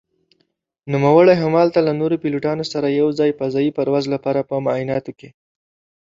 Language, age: Pashto, 19-29